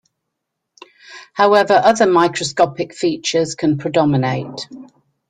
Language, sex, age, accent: English, female, 60-69, England English